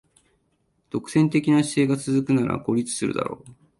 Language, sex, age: Japanese, male, 40-49